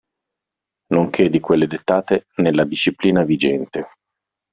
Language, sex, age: Italian, male, 40-49